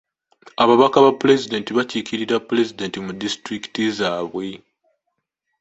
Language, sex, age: Ganda, male, 19-29